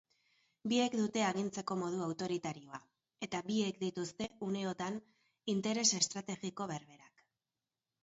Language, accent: Basque, Erdialdekoa edo Nafarra (Gipuzkoa, Nafarroa)